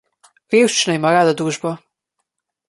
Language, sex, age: Slovenian, female, under 19